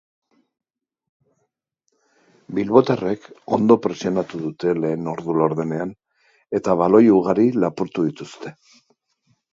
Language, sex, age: Basque, male, 60-69